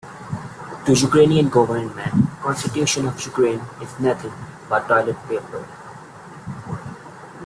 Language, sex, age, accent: English, male, 19-29, India and South Asia (India, Pakistan, Sri Lanka)